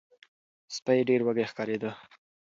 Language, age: Pashto, 19-29